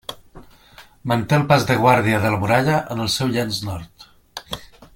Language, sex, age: Catalan, male, 40-49